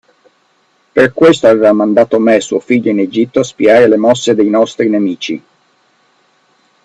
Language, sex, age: Italian, male, 40-49